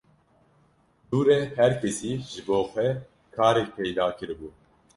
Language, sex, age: Kurdish, male, 19-29